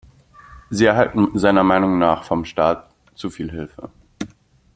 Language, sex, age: German, male, 19-29